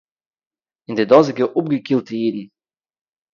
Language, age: Yiddish, 30-39